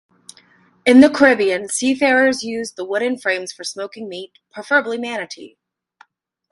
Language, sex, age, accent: English, female, 19-29, United States English